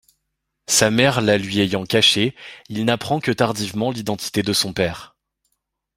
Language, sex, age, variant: French, male, 19-29, Français de métropole